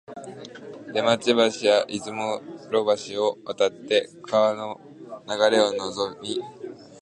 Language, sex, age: Japanese, male, under 19